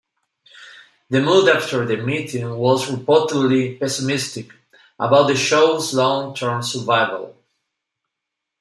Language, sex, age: English, male, 50-59